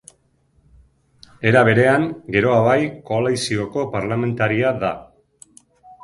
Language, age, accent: Basque, 40-49, Erdialdekoa edo Nafarra (Gipuzkoa, Nafarroa)